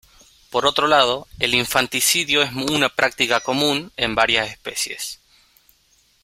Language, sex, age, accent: Spanish, male, 19-29, Rioplatense: Argentina, Uruguay, este de Bolivia, Paraguay